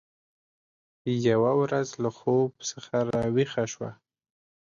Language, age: Pashto, 19-29